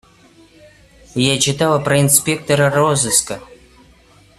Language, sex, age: Russian, male, 19-29